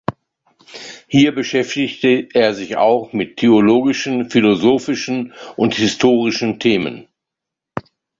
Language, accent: German, Deutschland Deutsch